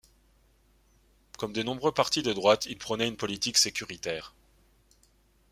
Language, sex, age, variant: French, male, 30-39, Français de métropole